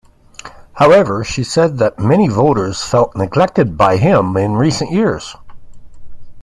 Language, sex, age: English, male, 60-69